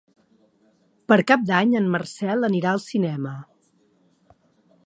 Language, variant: Catalan, Nord-Occidental